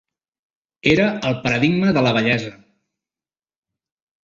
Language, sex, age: Catalan, male, 50-59